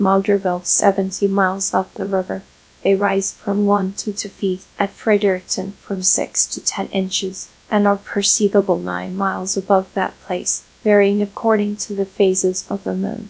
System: TTS, GradTTS